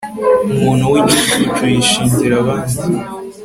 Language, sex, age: Kinyarwanda, male, 19-29